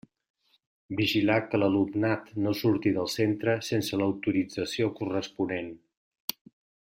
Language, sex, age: Catalan, male, 60-69